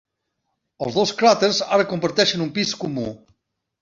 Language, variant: Catalan, Septentrional